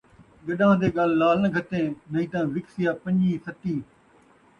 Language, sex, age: Saraiki, male, 50-59